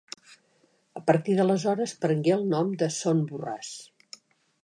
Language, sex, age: Catalan, female, 60-69